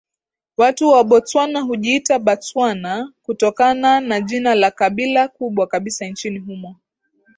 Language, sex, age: Swahili, female, 19-29